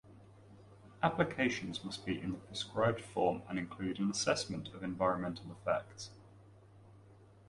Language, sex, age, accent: English, male, 30-39, England English